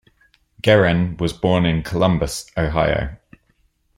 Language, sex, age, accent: English, male, 30-39, England English